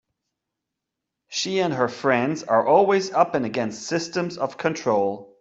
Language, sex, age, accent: English, male, 30-39, United States English